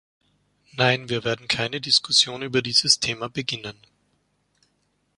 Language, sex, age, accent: German, male, 50-59, Österreichisches Deutsch